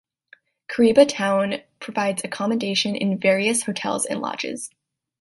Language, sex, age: English, female, 19-29